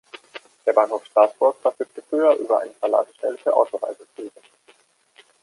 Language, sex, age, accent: German, male, 30-39, Deutschland Deutsch